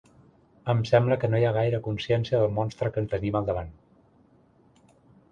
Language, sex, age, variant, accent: Catalan, male, 40-49, Central, central